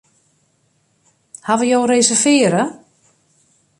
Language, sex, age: Western Frisian, female, 50-59